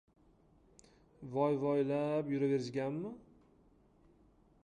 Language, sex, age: Uzbek, male, 30-39